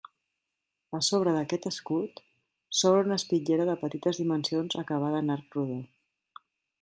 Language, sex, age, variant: Catalan, female, 50-59, Central